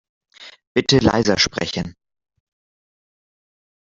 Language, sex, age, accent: German, male, 19-29, Deutschland Deutsch; Norddeutsch